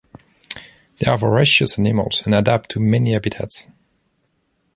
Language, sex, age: English, male, 30-39